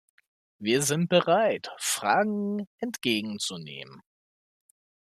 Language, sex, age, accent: German, male, 30-39, Deutschland Deutsch